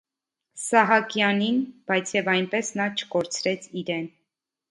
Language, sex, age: Armenian, female, 19-29